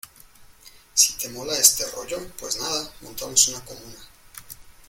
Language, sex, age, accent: Spanish, male, 19-29, México